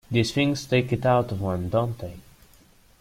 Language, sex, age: English, male, under 19